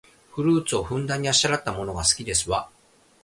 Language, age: Japanese, 40-49